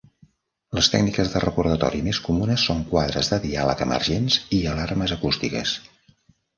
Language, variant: Catalan, Central